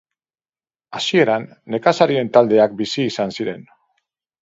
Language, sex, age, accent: Basque, male, 40-49, Mendebalekoa (Araba, Bizkaia, Gipuzkoako mendebaleko herri batzuk)